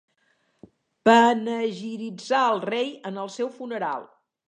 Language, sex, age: Catalan, female, 60-69